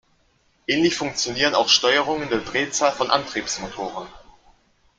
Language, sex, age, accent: German, male, 19-29, Deutschland Deutsch